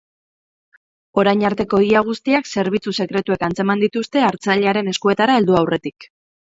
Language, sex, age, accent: Basque, female, 30-39, Mendebalekoa (Araba, Bizkaia, Gipuzkoako mendebaleko herri batzuk)